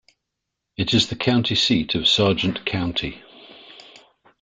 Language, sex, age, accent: English, male, 60-69, England English